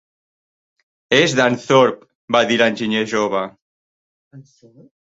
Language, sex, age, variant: Catalan, male, 30-39, Central